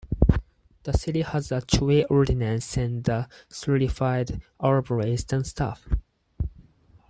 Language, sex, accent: English, male, United States English